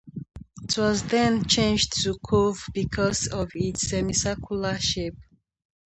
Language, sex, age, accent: English, female, 19-29, England English